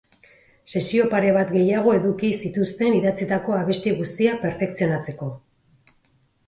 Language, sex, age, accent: Basque, female, 40-49, Erdialdekoa edo Nafarra (Gipuzkoa, Nafarroa)